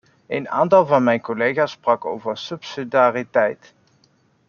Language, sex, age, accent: Dutch, male, 30-39, Nederlands Nederlands